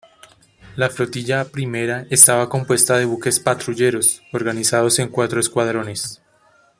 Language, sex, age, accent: Spanish, male, 19-29, América central